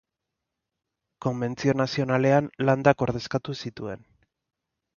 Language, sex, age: Basque, male, 30-39